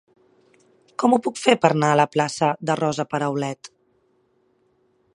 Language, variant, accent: Catalan, Central, central